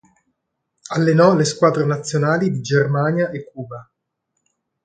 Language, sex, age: Italian, male, 40-49